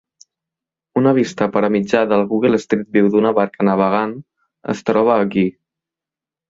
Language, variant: Catalan, Central